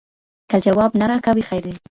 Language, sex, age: Pashto, female, under 19